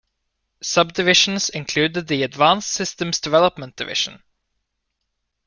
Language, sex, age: English, male, 19-29